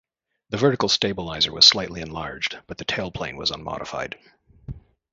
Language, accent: English, United States English